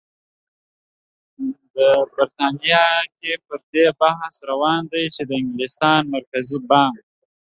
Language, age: Pashto, 19-29